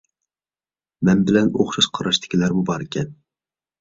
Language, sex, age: Uyghur, male, 19-29